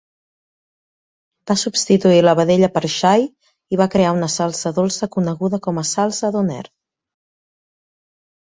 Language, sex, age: Catalan, female, 30-39